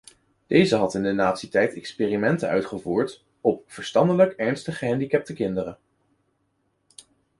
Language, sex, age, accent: Dutch, male, 19-29, Nederlands Nederlands